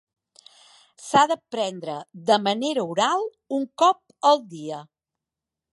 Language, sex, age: Catalan, female, 60-69